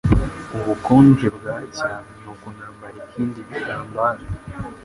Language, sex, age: Kinyarwanda, male, 19-29